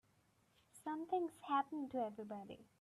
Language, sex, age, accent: English, female, 19-29, United States English